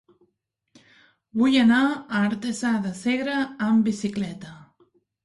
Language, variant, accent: Catalan, Central, Barceloní